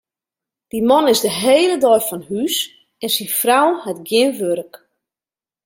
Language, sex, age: Western Frisian, female, 40-49